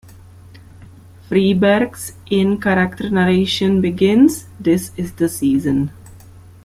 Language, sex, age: English, female, 40-49